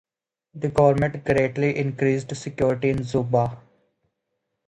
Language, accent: English, England English